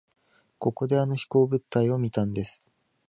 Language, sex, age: Japanese, male, 19-29